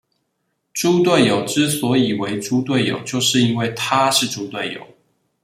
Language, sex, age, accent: Chinese, male, 30-39, 出生地：彰化縣